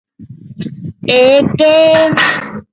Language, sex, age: English, female, under 19